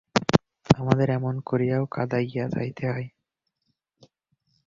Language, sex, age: Bengali, male, 19-29